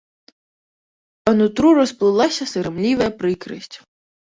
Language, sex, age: Belarusian, female, 19-29